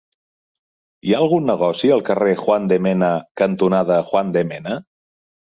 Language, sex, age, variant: Catalan, male, 30-39, Central